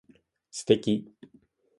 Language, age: Japanese, 19-29